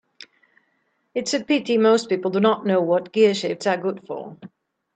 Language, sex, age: English, female, 40-49